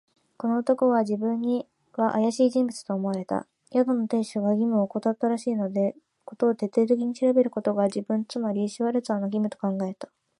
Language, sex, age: Japanese, female, 19-29